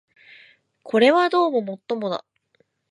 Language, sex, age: Japanese, female, 19-29